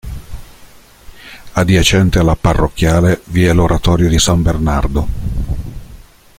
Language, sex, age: Italian, male, 50-59